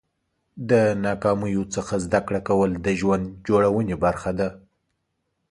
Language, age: Pashto, 30-39